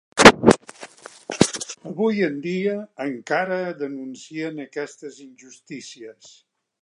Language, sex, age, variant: Catalan, male, 70-79, Central